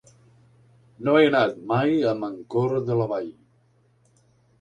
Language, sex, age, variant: Catalan, male, 50-59, Nord-Occidental